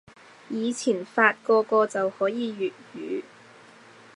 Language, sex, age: Cantonese, female, 19-29